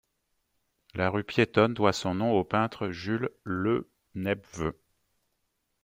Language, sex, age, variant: French, male, 40-49, Français de métropole